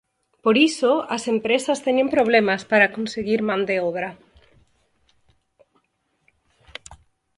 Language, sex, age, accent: Galician, female, 50-59, Normativo (estándar)